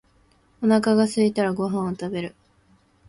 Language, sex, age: Japanese, female, 19-29